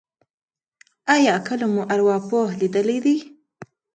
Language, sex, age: Pashto, female, 19-29